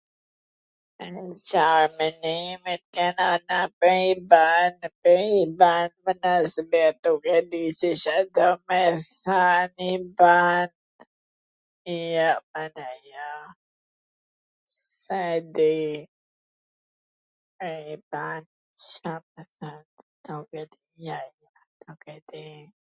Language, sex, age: Gheg Albanian, female, 50-59